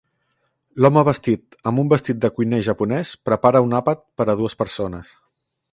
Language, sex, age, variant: Catalan, male, 30-39, Central